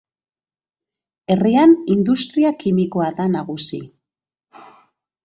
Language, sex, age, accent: Basque, female, 50-59, Mendebalekoa (Araba, Bizkaia, Gipuzkoako mendebaleko herri batzuk)